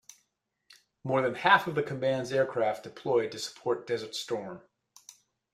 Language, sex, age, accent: English, male, 40-49, United States English